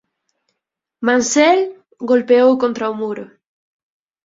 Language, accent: Galician, Atlántico (seseo e gheada)